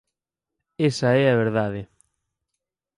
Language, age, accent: Galician, under 19, Normativo (estándar)